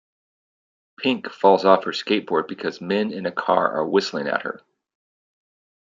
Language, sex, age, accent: English, male, 50-59, United States English